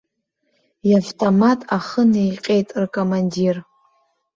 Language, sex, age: Abkhazian, female, under 19